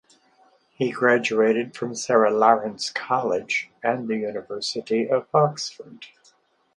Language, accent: English, United States English